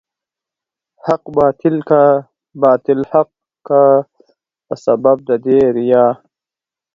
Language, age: Pashto, 30-39